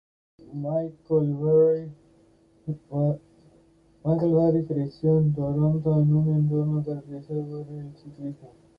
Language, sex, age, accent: Spanish, male, under 19, España: Centro-Sur peninsular (Madrid, Toledo, Castilla-La Mancha)